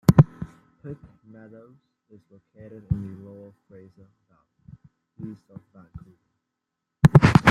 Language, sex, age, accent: English, male, under 19, England English